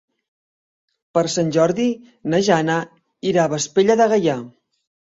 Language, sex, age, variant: Catalan, male, 40-49, Central